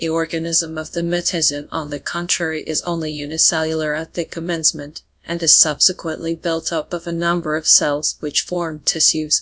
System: TTS, GradTTS